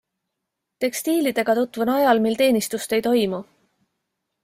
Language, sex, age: Estonian, female, 40-49